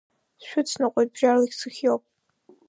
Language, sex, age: Abkhazian, female, under 19